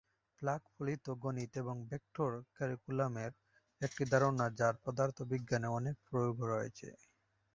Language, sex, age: Bengali, male, 19-29